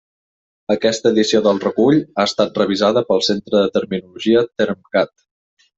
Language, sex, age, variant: Catalan, male, 30-39, Balear